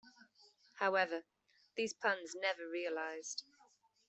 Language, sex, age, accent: English, female, 30-39, England English